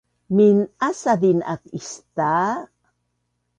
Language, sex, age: Bunun, female, 60-69